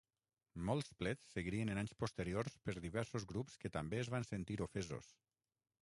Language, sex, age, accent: Catalan, male, 40-49, valencià